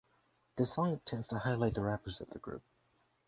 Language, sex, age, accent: English, male, under 19, United States English